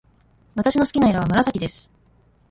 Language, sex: Japanese, female